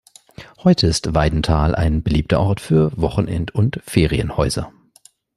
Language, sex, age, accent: German, male, 19-29, Deutschland Deutsch